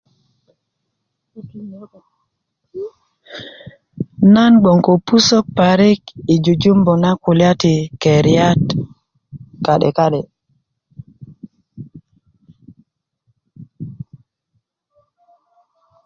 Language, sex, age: Kuku, female, 40-49